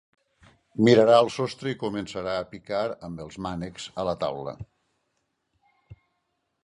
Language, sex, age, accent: Catalan, male, 60-69, valencià